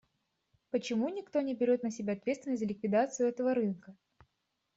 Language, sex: Russian, female